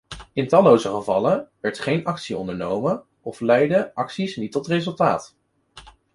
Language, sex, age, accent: Dutch, male, 19-29, Nederlands Nederlands